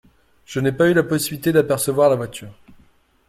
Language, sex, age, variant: French, male, 30-39, Français de métropole